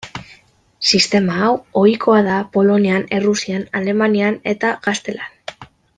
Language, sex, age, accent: Basque, female, 19-29, Mendebalekoa (Araba, Bizkaia, Gipuzkoako mendebaleko herri batzuk)